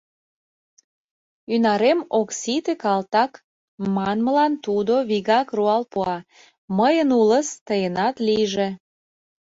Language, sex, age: Mari, female, 30-39